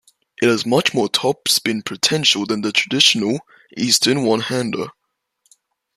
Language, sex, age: English, male, under 19